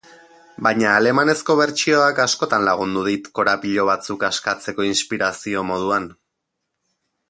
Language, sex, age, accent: Basque, male, 30-39, Erdialdekoa edo Nafarra (Gipuzkoa, Nafarroa)